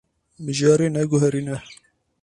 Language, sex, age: Kurdish, male, 30-39